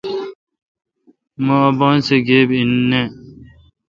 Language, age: Kalkoti, 19-29